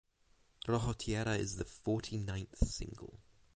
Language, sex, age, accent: English, male, 19-29, England English; New Zealand English